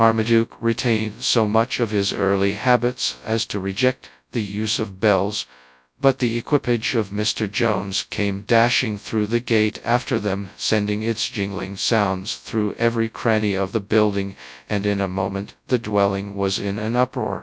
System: TTS, FastPitch